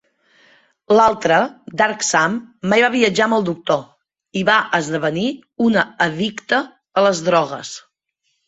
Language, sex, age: Catalan, female, 40-49